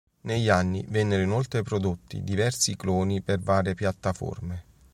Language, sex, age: Italian, male, 30-39